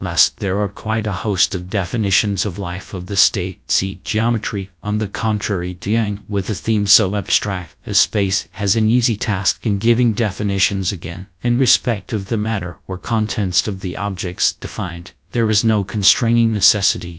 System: TTS, GradTTS